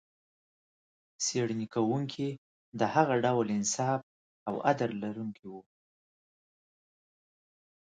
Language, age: Pashto, 30-39